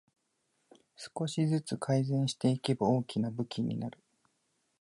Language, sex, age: Japanese, male, 19-29